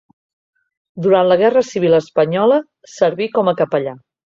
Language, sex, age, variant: Catalan, female, 40-49, Central